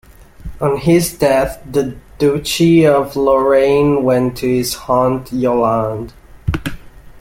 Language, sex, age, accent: English, male, 19-29, United States English